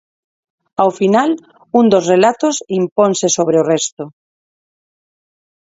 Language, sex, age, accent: Galician, female, 40-49, Neofalante